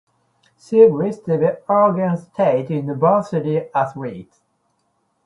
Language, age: English, 50-59